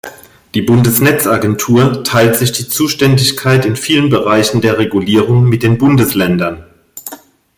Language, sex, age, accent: German, female, 50-59, Deutschland Deutsch